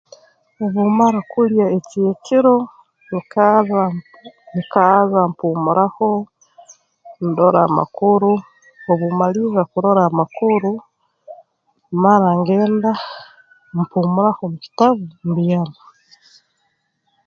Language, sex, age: Tooro, female, 19-29